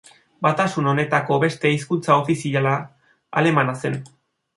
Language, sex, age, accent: Basque, male, 30-39, Erdialdekoa edo Nafarra (Gipuzkoa, Nafarroa)